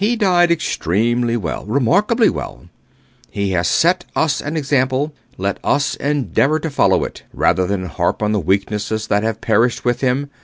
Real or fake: real